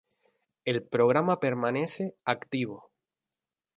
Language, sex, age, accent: Spanish, male, 19-29, España: Islas Canarias